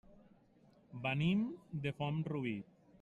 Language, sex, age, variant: Catalan, male, 30-39, Central